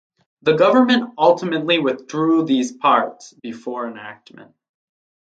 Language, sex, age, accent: English, male, under 19, United States English